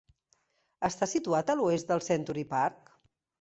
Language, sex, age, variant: Catalan, female, 50-59, Central